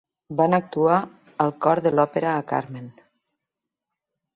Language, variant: Catalan, Nord-Occidental